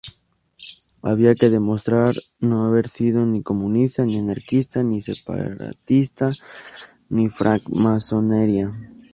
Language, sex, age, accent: Spanish, male, 19-29, México